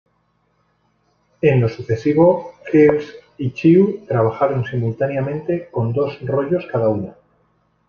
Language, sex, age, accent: Spanish, male, 30-39, España: Norte peninsular (Asturias, Castilla y León, Cantabria, País Vasco, Navarra, Aragón, La Rioja, Guadalajara, Cuenca)